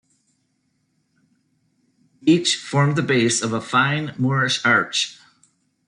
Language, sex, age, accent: English, male, 50-59, United States English